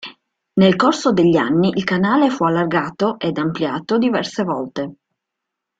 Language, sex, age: Italian, female, 40-49